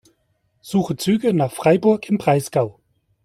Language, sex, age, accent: German, male, 40-49, Deutschland Deutsch